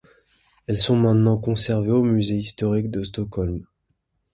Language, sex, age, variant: French, male, 19-29, Français de métropole